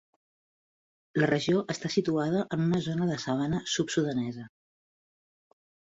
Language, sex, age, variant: Catalan, female, 40-49, Central